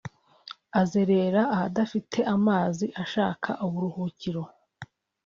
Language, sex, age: Kinyarwanda, female, 19-29